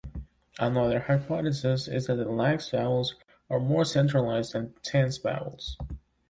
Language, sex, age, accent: English, male, 19-29, United States English